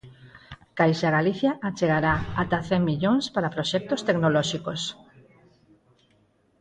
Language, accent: Galician, Normativo (estándar)